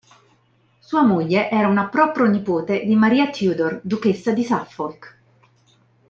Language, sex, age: Italian, female, 30-39